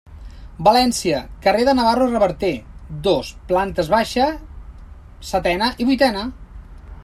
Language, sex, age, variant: Catalan, male, 40-49, Central